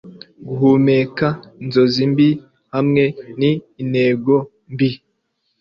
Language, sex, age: Kinyarwanda, male, under 19